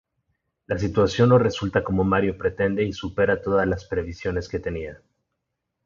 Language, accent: Spanish, México